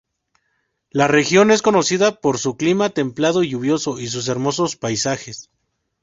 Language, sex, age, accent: Spanish, male, 19-29, México